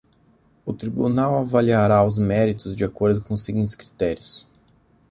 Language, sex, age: Portuguese, male, 19-29